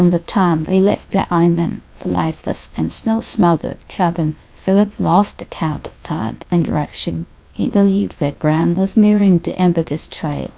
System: TTS, GlowTTS